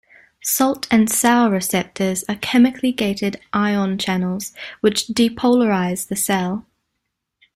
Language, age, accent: English, 19-29, New Zealand English